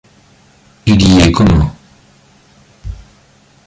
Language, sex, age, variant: French, male, 50-59, Français de métropole